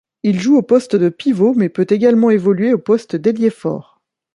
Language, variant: French, Français de métropole